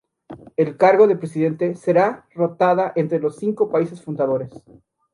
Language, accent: Spanish, México